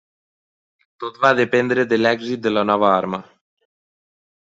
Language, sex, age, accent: Catalan, male, 19-29, valencià